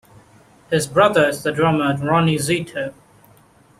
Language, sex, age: English, male, 19-29